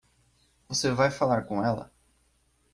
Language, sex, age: Portuguese, male, 19-29